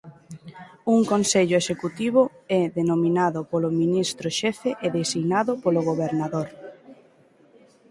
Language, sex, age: Galician, female, 19-29